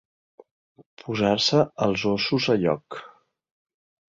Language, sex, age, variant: Catalan, male, 30-39, Central